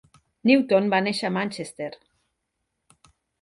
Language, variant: Catalan, Nord-Occidental